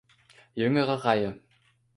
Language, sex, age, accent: German, male, 19-29, Deutschland Deutsch